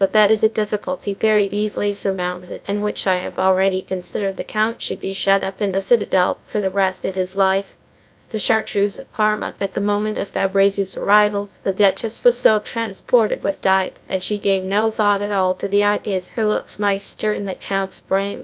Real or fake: fake